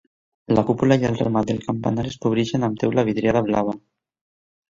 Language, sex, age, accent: Catalan, male, 19-29, valencià